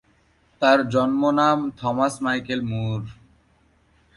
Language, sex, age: Bengali, male, 19-29